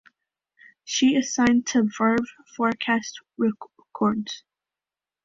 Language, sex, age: English, female, under 19